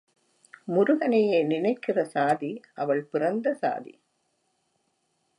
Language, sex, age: Tamil, female, 70-79